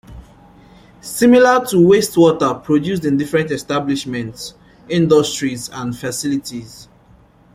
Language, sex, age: English, male, 19-29